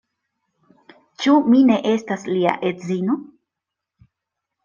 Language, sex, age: Esperanto, female, 40-49